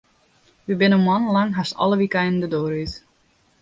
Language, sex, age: Western Frisian, female, 19-29